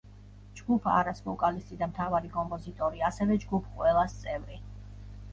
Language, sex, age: Georgian, female, 40-49